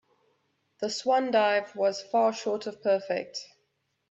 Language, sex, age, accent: English, female, 30-39, Southern African (South Africa, Zimbabwe, Namibia)